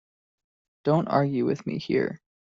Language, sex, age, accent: English, male, 19-29, Canadian English